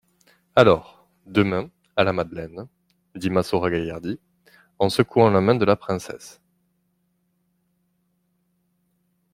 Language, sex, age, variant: French, male, 30-39, Français de métropole